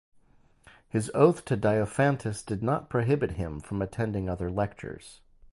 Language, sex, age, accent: English, male, 40-49, United States English